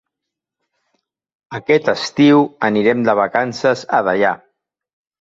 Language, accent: Catalan, Barcelonès